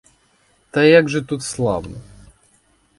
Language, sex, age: Ukrainian, male, 19-29